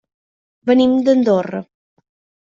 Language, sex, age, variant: Catalan, female, 19-29, Central